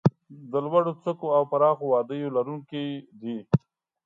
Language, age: Pashto, under 19